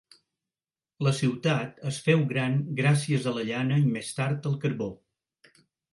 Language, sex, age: Catalan, male, 60-69